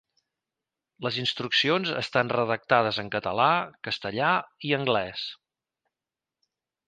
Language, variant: Catalan, Central